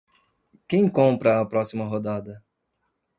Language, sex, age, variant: Portuguese, male, 40-49, Portuguese (Brasil)